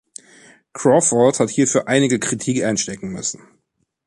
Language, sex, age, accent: German, male, 30-39, Deutschland Deutsch